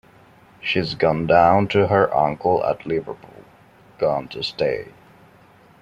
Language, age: English, 19-29